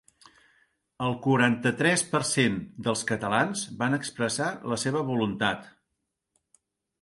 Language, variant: Catalan, Central